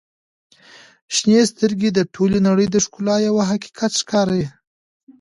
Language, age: Pashto, 30-39